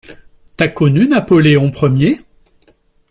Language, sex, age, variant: French, male, 40-49, Français de métropole